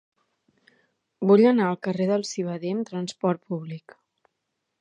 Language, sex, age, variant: Catalan, female, 19-29, Central